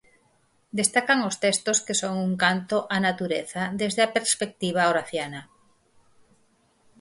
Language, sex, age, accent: Galician, female, 50-59, Normativo (estándar)